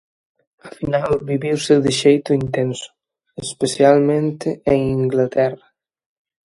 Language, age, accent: Galician, 19-29, Atlántico (seseo e gheada)